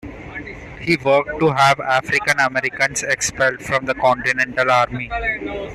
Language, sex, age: English, male, under 19